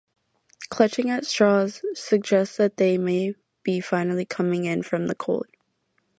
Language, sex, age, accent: English, female, under 19, United States English